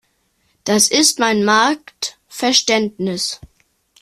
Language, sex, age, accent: German, male, under 19, Deutschland Deutsch